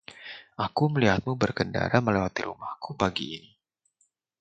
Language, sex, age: Indonesian, male, 40-49